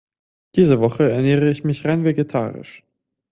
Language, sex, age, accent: German, male, 19-29, Österreichisches Deutsch